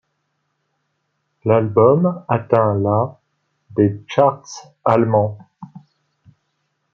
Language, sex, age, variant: French, male, 40-49, Français de métropole